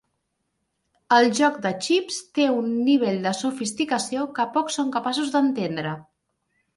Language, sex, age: Catalan, female, 40-49